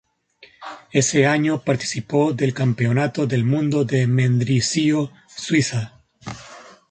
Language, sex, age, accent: Spanish, male, 30-39, España: Centro-Sur peninsular (Madrid, Toledo, Castilla-La Mancha)